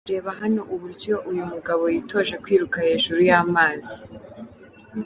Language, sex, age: Kinyarwanda, female, 19-29